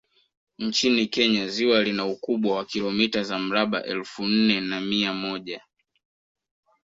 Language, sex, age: Swahili, male, 19-29